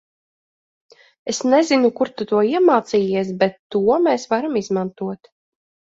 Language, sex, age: Latvian, female, 30-39